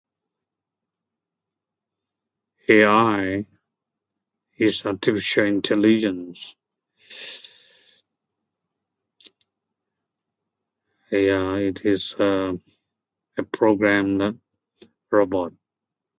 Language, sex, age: English, male, 70-79